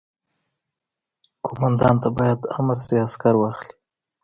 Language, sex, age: Pashto, female, 19-29